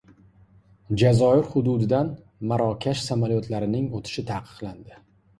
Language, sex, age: Uzbek, male, 19-29